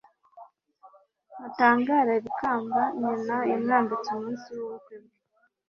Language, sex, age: Kinyarwanda, female, 40-49